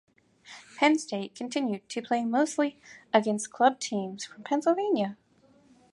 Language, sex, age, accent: English, female, 40-49, United States English